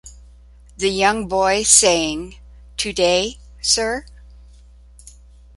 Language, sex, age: English, female, 60-69